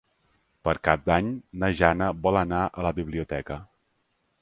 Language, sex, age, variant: Catalan, male, 30-39, Central